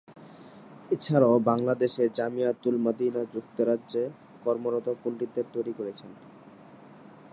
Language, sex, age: Bengali, male, 19-29